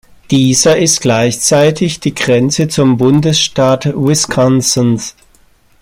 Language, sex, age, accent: German, male, 50-59, Deutschland Deutsch